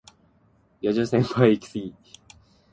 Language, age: Japanese, 19-29